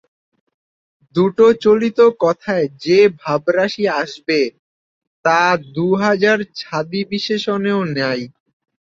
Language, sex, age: Bengali, male, 19-29